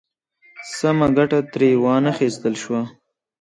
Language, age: Pashto, 19-29